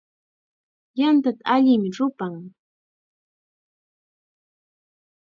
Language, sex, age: Chiquián Ancash Quechua, female, 19-29